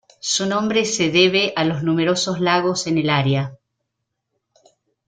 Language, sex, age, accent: Spanish, female, 60-69, Rioplatense: Argentina, Uruguay, este de Bolivia, Paraguay